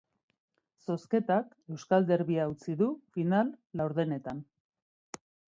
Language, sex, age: Basque, female, 40-49